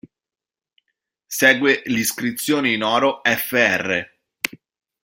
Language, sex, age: Italian, male, 30-39